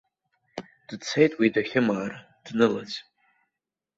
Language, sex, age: Abkhazian, male, under 19